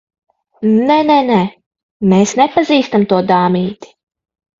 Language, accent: Latvian, Kurzeme